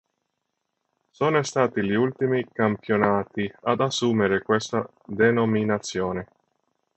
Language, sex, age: Italian, male, 30-39